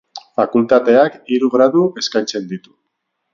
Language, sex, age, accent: Basque, male, 30-39, Mendebalekoa (Araba, Bizkaia, Gipuzkoako mendebaleko herri batzuk)